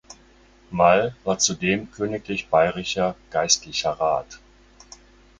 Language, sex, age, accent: German, male, 60-69, Deutschland Deutsch